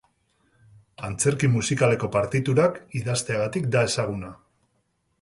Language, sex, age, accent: Basque, male, 40-49, Mendebalekoa (Araba, Bizkaia, Gipuzkoako mendebaleko herri batzuk)